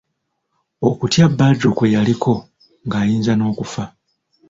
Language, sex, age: Ganda, male, 40-49